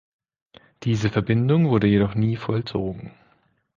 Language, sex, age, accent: German, male, 30-39, Deutschland Deutsch